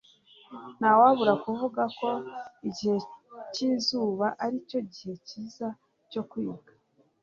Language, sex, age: Kinyarwanda, female, 30-39